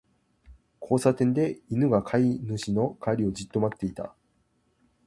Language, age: Japanese, 19-29